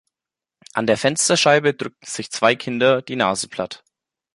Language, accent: German, Deutschland Deutsch